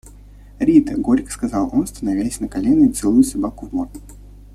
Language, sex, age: Russian, male, 19-29